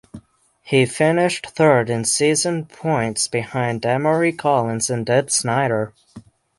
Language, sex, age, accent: English, male, 19-29, United States English; England English